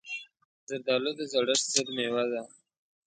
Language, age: Pashto, 19-29